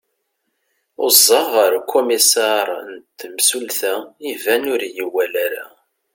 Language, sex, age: Kabyle, male, 30-39